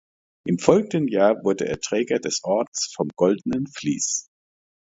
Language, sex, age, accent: German, male, 50-59, Deutschland Deutsch